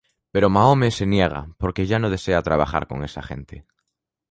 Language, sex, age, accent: Spanish, male, under 19, España: Norte peninsular (Asturias, Castilla y León, Cantabria, País Vasco, Navarra, Aragón, La Rioja, Guadalajara, Cuenca)